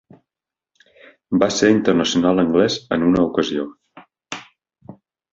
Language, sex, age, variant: Catalan, male, 30-39, Nord-Occidental